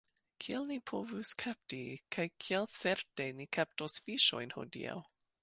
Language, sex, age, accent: Esperanto, female, 30-39, Internacia